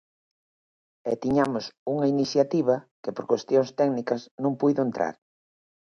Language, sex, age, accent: Galician, female, 50-59, Atlántico (seseo e gheada)